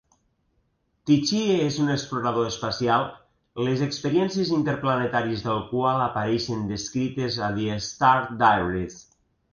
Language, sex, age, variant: Catalan, male, 50-59, Nord-Occidental